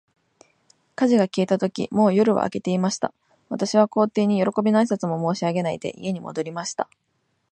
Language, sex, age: Japanese, female, 19-29